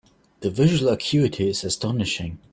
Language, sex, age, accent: English, male, 30-39, England English